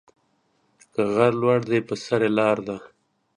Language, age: Pashto, 60-69